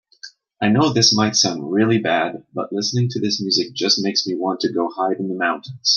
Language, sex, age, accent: English, male, 30-39, Canadian English